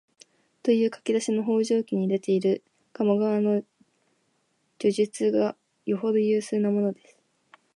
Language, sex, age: Japanese, female, 19-29